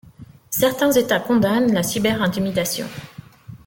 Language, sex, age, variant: French, female, 40-49, Français de métropole